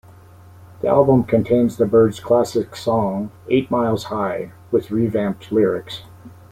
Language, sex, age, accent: English, male, 60-69, Canadian English